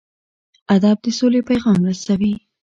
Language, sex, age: Pashto, female, 40-49